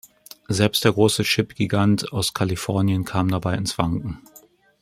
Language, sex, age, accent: German, male, 40-49, Deutschland Deutsch